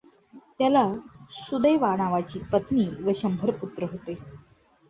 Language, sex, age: Marathi, female, 19-29